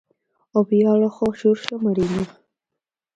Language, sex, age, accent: Galician, female, under 19, Atlántico (seseo e gheada)